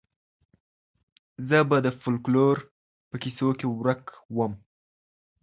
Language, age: Pashto, under 19